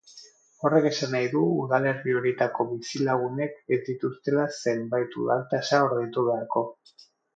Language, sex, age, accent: Basque, male, 40-49, Mendebalekoa (Araba, Bizkaia, Gipuzkoako mendebaleko herri batzuk)